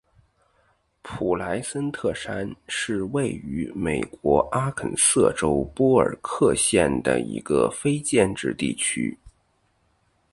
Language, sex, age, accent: Chinese, male, 19-29, 出生地：北京市